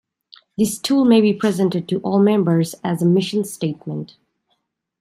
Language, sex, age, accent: English, female, 19-29, England English